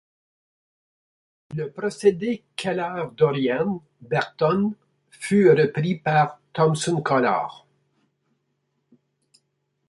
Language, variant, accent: French, Français d'Amérique du Nord, Français du Canada